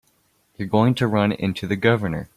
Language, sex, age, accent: English, male, under 19, United States English